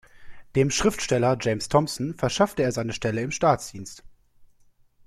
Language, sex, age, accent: German, male, 19-29, Deutschland Deutsch